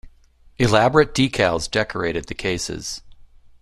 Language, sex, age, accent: English, male, 40-49, United States English